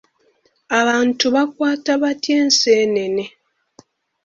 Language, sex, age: Ganda, female, 19-29